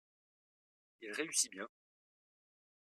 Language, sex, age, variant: French, male, 30-39, Français de métropole